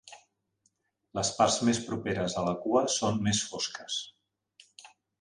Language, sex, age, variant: Catalan, male, 40-49, Central